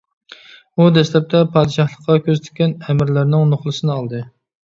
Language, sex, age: Uyghur, male, 30-39